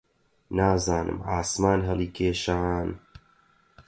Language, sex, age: Central Kurdish, male, 30-39